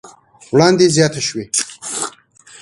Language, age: Pashto, 30-39